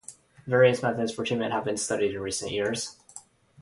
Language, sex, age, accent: English, male, under 19, United States English